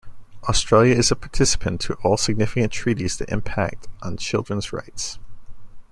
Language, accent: English, United States English